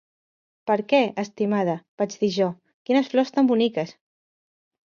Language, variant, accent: Catalan, Central, central